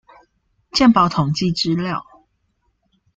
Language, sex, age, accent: Chinese, female, 19-29, 出生地：高雄市